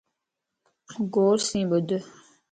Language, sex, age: Lasi, female, 19-29